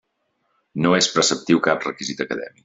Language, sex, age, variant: Catalan, male, 40-49, Central